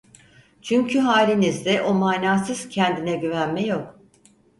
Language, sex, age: Turkish, female, 60-69